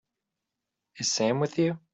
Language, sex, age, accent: English, male, 30-39, United States English